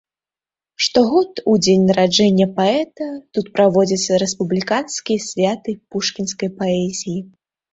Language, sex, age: Belarusian, female, under 19